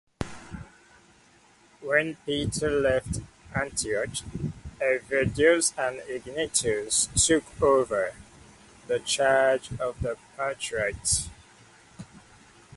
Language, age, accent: English, 19-29, United States English